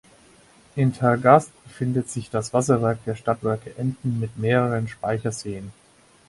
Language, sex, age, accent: German, male, 19-29, Deutschland Deutsch